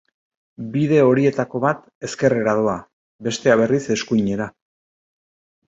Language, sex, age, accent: Basque, male, 60-69, Erdialdekoa edo Nafarra (Gipuzkoa, Nafarroa)